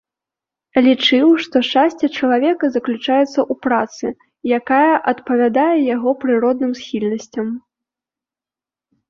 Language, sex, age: Belarusian, female, under 19